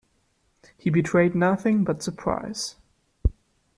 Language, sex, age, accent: English, male, under 19, United States English